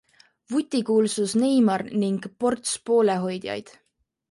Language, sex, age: Estonian, female, 19-29